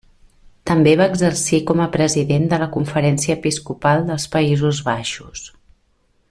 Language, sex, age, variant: Catalan, female, 40-49, Nord-Occidental